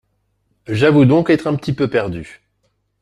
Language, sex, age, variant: French, male, 40-49, Français de métropole